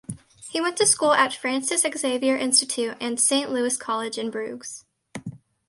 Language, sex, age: English, female, under 19